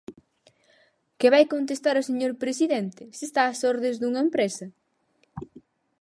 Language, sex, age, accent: Galician, female, under 19, Central (gheada)